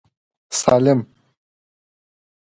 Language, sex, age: Pashto, female, 19-29